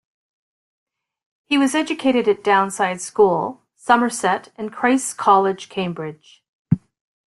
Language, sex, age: English, female, 60-69